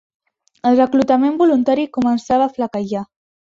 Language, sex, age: Catalan, female, under 19